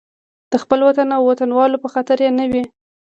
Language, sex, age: Pashto, female, 19-29